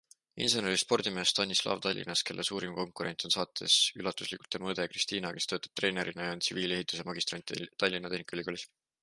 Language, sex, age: Estonian, male, 19-29